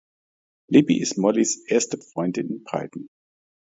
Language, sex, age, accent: German, male, 50-59, Deutschland Deutsch